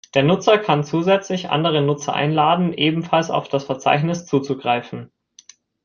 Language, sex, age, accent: German, male, 19-29, Deutschland Deutsch